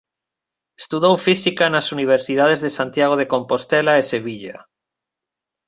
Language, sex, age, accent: Galician, male, 30-39, Normativo (estándar)